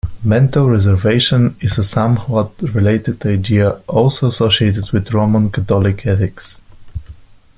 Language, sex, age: English, male, 19-29